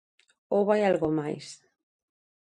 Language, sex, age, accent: Galician, female, 40-49, Normativo (estándar)